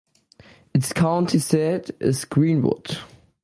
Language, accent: English, Canadian English